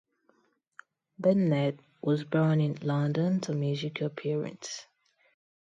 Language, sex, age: English, female, 19-29